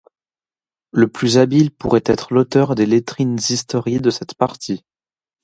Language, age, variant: French, under 19, Français de métropole